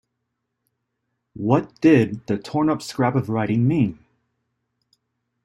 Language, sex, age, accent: English, male, 30-39, United States English